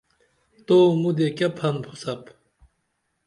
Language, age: Dameli, 40-49